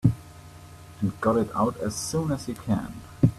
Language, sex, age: English, male, 30-39